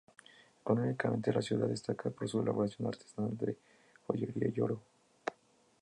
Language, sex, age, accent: Spanish, male, 19-29, México